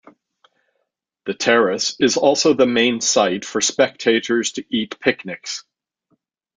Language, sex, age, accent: English, male, 50-59, United States English